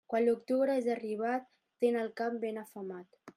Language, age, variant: Catalan, under 19, Central